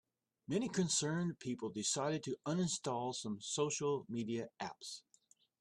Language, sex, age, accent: English, male, 50-59, United States English